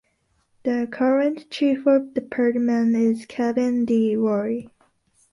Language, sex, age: English, female, 19-29